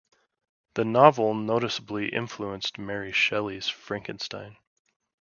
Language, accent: English, United States English